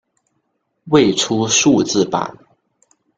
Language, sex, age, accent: Chinese, male, under 19, 出生地：广东省